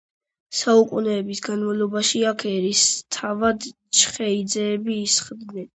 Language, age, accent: Georgian, under 19, ჩვეულებრივი